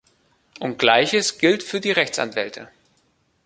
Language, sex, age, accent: German, male, 19-29, Deutschland Deutsch